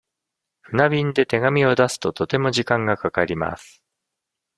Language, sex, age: Japanese, male, 50-59